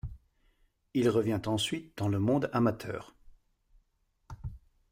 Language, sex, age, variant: French, male, 50-59, Français de métropole